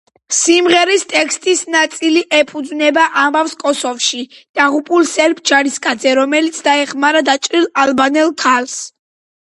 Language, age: Georgian, 19-29